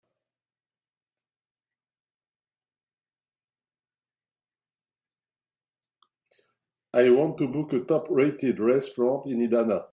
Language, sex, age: English, male, 50-59